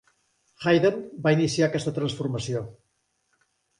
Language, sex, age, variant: Catalan, male, 60-69, Central